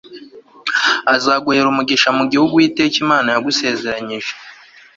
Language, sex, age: Kinyarwanda, male, 19-29